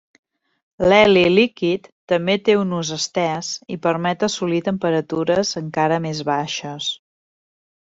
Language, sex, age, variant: Catalan, female, 40-49, Central